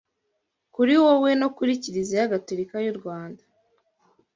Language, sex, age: Kinyarwanda, female, 19-29